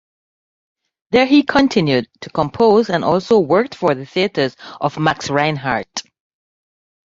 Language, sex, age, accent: English, female, 50-59, West Indies and Bermuda (Bahamas, Bermuda, Jamaica, Trinidad)